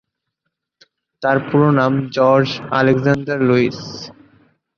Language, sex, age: Bengali, male, 19-29